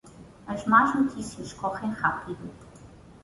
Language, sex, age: Portuguese, female, 30-39